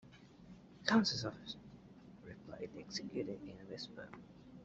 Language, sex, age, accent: English, male, 19-29, England English